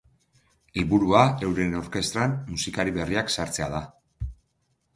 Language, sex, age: Basque, male, 40-49